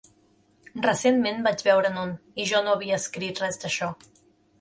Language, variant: Catalan, Central